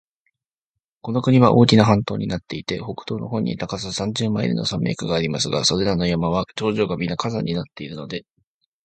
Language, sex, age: Japanese, male, 19-29